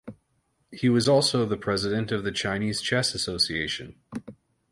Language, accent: English, Canadian English